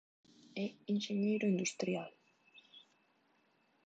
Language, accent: Galician, Normativo (estándar)